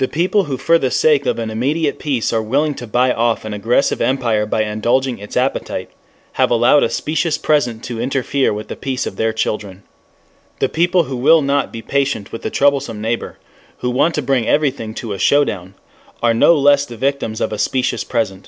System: none